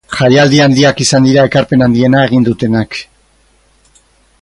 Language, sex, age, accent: Basque, male, 60-69, Mendebalekoa (Araba, Bizkaia, Gipuzkoako mendebaleko herri batzuk)